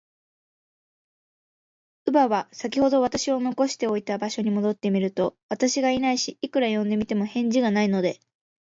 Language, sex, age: Japanese, female, 19-29